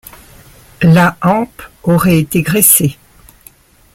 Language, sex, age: French, male, 60-69